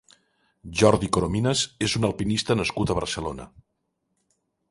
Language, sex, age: Catalan, male, 60-69